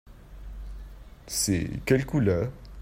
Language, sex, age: French, male, under 19